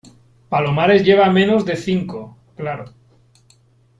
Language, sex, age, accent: Spanish, male, 40-49, España: Sur peninsular (Andalucia, Extremadura, Murcia)